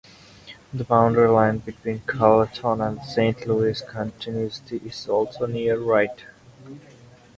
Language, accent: English, India and South Asia (India, Pakistan, Sri Lanka)